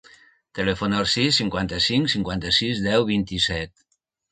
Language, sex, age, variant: Catalan, male, 60-69, Nord-Occidental